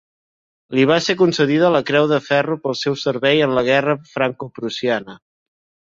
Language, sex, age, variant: Catalan, male, 19-29, Central